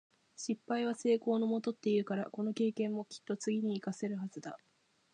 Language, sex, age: Japanese, female, 19-29